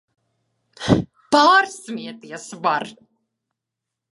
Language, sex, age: Latvian, female, 30-39